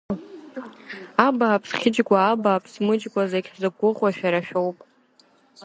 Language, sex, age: Abkhazian, female, under 19